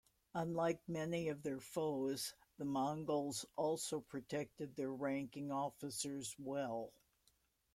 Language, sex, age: English, female, 70-79